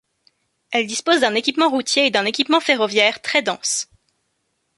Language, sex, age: French, female, 19-29